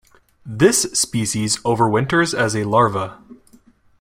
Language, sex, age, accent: English, male, 19-29, United States English